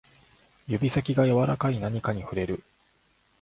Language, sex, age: Japanese, male, 30-39